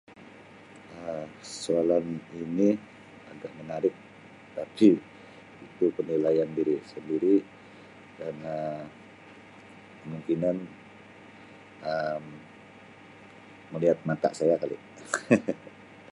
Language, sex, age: Sabah Malay, male, 40-49